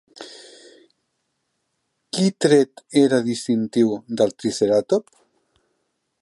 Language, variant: Catalan, Central